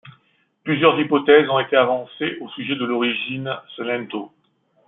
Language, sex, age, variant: French, male, 40-49, Français de métropole